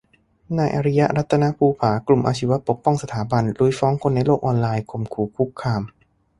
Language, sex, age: Thai, male, 30-39